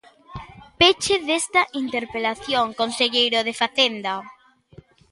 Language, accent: Galician, Normativo (estándar)